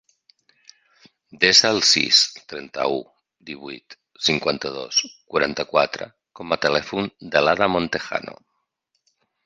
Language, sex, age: Catalan, male, 50-59